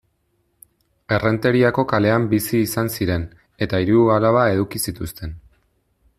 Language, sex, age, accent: Basque, male, 30-39, Erdialdekoa edo Nafarra (Gipuzkoa, Nafarroa)